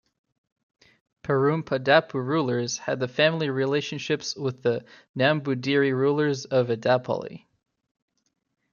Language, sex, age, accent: English, male, 19-29, United States English